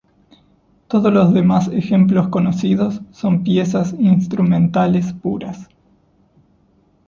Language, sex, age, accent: Spanish, male, 30-39, Rioplatense: Argentina, Uruguay, este de Bolivia, Paraguay